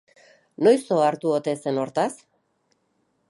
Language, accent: Basque, Erdialdekoa edo Nafarra (Gipuzkoa, Nafarroa)